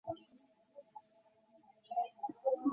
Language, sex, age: Bengali, male, 40-49